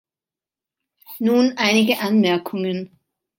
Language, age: German, 19-29